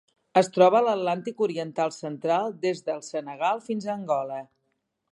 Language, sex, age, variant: Catalan, female, 50-59, Central